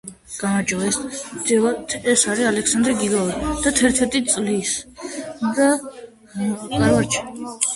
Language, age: Georgian, 19-29